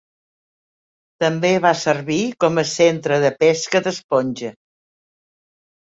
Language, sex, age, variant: Catalan, female, 70-79, Central